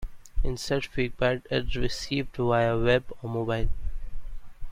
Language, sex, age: English, male, 19-29